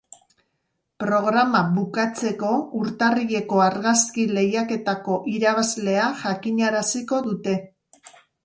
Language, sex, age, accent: Basque, female, 60-69, Mendebalekoa (Araba, Bizkaia, Gipuzkoako mendebaleko herri batzuk)